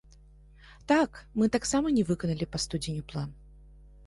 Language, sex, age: Belarusian, female, 30-39